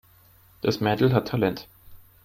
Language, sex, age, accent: German, male, under 19, Deutschland Deutsch